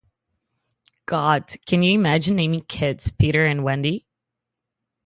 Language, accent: English, United States English